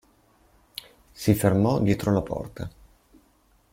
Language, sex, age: Italian, male, 30-39